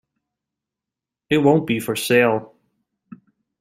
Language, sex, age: English, male, 30-39